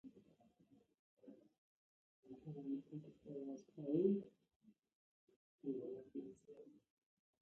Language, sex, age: English, female, 30-39